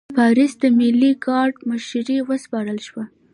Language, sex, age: Pashto, female, 19-29